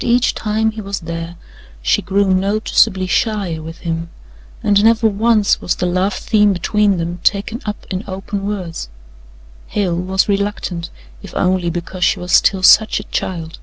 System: none